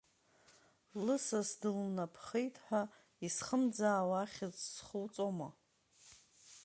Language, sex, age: Abkhazian, female, 40-49